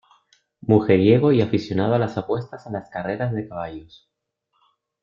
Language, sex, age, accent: Spanish, male, 40-49, España: Islas Canarias